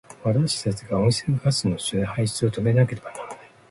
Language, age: Japanese, 50-59